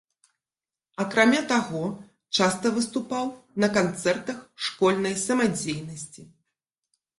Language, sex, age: Belarusian, female, 40-49